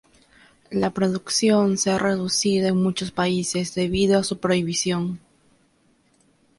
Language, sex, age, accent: Spanish, female, 19-29, Andino-Pacífico: Colombia, Perú, Ecuador, oeste de Bolivia y Venezuela andina